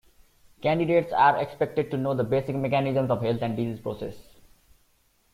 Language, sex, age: English, male, 19-29